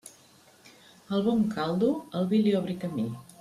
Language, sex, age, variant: Catalan, female, 50-59, Central